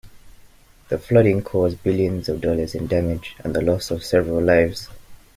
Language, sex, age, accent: English, male, 19-29, England English